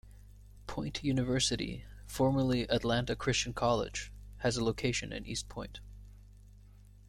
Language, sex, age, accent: English, male, 19-29, United States English